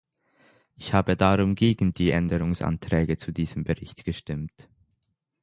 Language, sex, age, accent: German, male, under 19, Deutschland Deutsch; Schweizerdeutsch